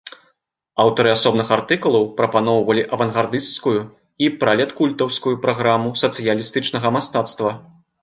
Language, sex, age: Belarusian, male, 30-39